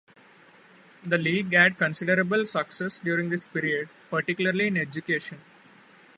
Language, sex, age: English, male, 19-29